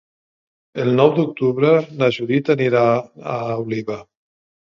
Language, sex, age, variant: Catalan, male, 40-49, Central